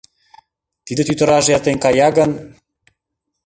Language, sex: Mari, male